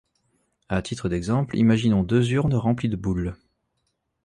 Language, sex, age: French, male, 40-49